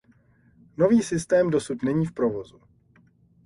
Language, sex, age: Czech, male, 30-39